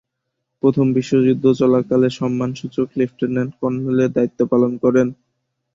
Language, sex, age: Bengali, male, 19-29